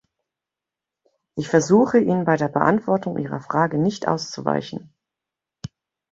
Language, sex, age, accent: German, female, 30-39, Deutschland Deutsch